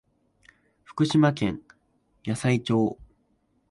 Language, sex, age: Japanese, male, 19-29